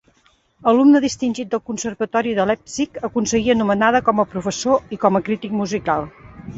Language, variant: Catalan, Central